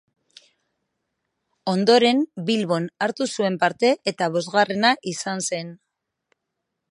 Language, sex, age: Basque, female, 40-49